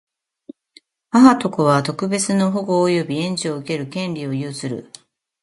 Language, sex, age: Japanese, female, 60-69